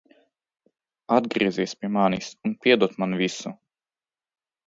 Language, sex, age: Latvian, male, 19-29